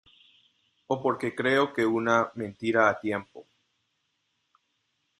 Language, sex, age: Spanish, male, 19-29